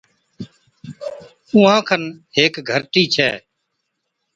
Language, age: Od, 40-49